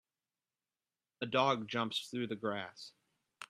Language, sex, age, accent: English, male, 30-39, United States English